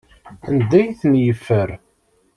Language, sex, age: Kabyle, male, 19-29